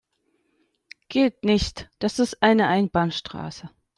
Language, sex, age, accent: German, male, 40-49, Deutschland Deutsch